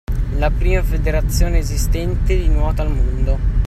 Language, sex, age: Italian, male, 50-59